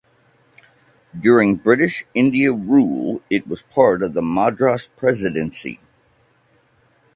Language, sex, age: English, male, 40-49